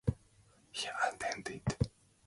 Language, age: English, 19-29